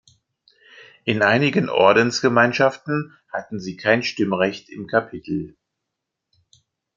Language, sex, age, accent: German, male, 50-59, Deutschland Deutsch